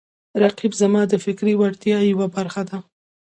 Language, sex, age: Pashto, female, 19-29